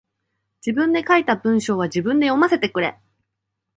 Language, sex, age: Japanese, female, 19-29